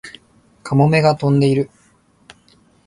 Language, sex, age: Japanese, male, 30-39